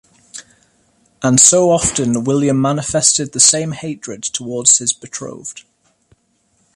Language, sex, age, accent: English, male, 19-29, England English